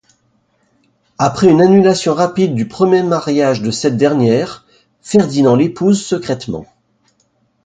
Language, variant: French, Français de métropole